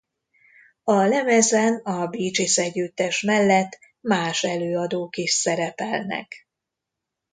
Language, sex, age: Hungarian, female, 50-59